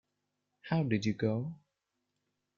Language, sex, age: English, male, 19-29